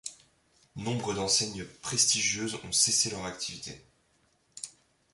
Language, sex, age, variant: French, male, 19-29, Français de métropole